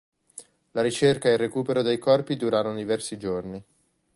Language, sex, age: Italian, male, 19-29